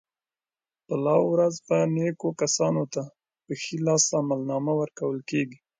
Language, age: Pashto, 19-29